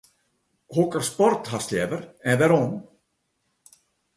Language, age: Western Frisian, 70-79